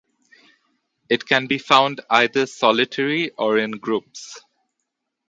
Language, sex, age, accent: English, male, 19-29, India and South Asia (India, Pakistan, Sri Lanka)